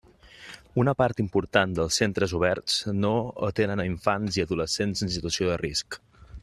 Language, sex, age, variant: Catalan, male, 30-39, Central